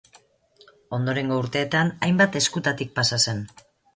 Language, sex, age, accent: Basque, female, 40-49, Mendebalekoa (Araba, Bizkaia, Gipuzkoako mendebaleko herri batzuk)